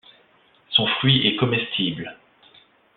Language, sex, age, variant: French, male, 30-39, Français de métropole